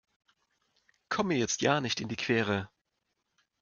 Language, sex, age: German, male, 40-49